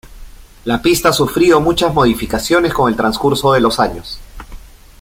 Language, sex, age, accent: Spanish, male, 30-39, Andino-Pacífico: Colombia, Perú, Ecuador, oeste de Bolivia y Venezuela andina